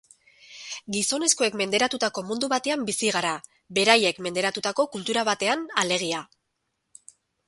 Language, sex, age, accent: Basque, female, 40-49, Erdialdekoa edo Nafarra (Gipuzkoa, Nafarroa)